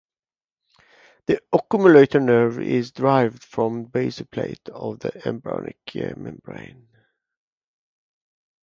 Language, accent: English, England English